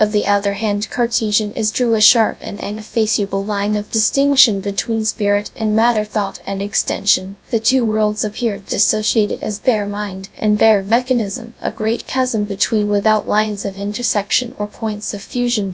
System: TTS, GradTTS